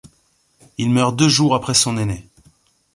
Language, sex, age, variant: French, male, 40-49, Français de métropole